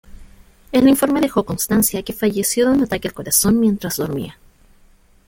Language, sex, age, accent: Spanish, female, 19-29, Chileno: Chile, Cuyo